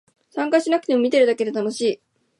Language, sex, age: Japanese, female, 19-29